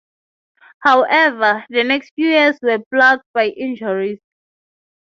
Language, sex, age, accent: English, female, 19-29, Southern African (South Africa, Zimbabwe, Namibia)